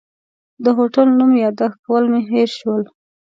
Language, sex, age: Pashto, female, 19-29